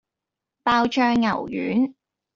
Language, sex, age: Cantonese, female, 19-29